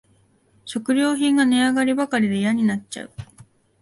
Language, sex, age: Japanese, female, 19-29